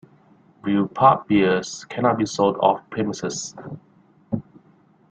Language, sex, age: English, male, 30-39